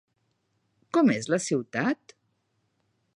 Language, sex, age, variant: Catalan, female, 50-59, Central